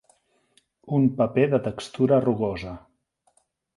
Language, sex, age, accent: Catalan, male, 40-49, central; nord-occidental